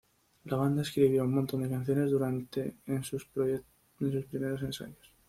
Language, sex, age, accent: Spanish, male, 19-29, España: Norte peninsular (Asturias, Castilla y León, Cantabria, País Vasco, Navarra, Aragón, La Rioja, Guadalajara, Cuenca)